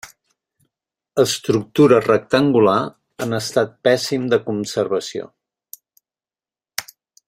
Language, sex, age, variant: Catalan, male, 50-59, Central